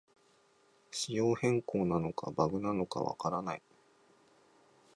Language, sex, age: Japanese, male, 19-29